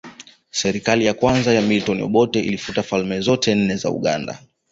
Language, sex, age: Swahili, male, 19-29